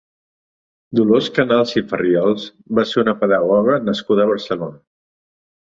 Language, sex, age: Catalan, male, 40-49